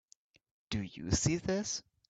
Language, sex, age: English, male, under 19